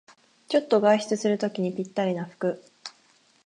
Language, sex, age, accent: Japanese, female, 19-29, 関東